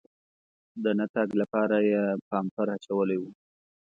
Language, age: Pashto, 30-39